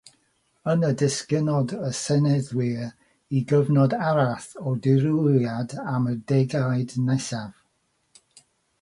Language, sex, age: Welsh, male, 60-69